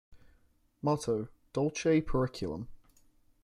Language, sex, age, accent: English, male, 19-29, England English